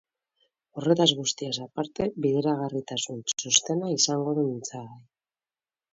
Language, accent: Basque, Mendebalekoa (Araba, Bizkaia, Gipuzkoako mendebaleko herri batzuk)